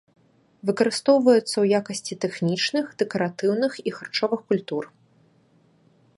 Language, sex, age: Belarusian, female, 19-29